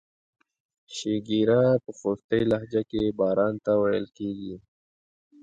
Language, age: Pashto, 19-29